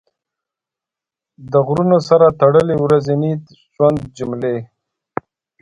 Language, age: Pashto, 40-49